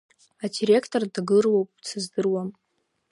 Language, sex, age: Abkhazian, female, under 19